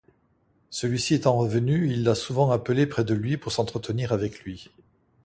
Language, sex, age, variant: French, male, 60-69, Français de métropole